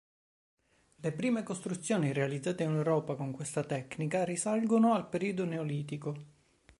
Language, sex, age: Italian, male, 30-39